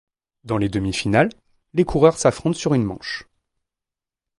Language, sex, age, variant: French, male, 30-39, Français de métropole